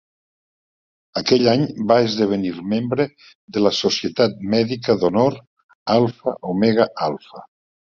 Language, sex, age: Catalan, male, 60-69